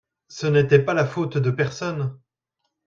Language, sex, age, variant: French, male, 40-49, Français de métropole